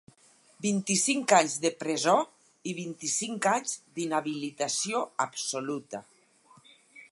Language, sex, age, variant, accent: Catalan, female, 60-69, Nord-Occidental, nord-occidental